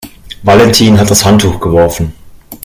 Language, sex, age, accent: German, male, 19-29, Deutschland Deutsch